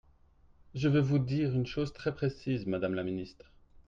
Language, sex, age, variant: French, male, 30-39, Français de métropole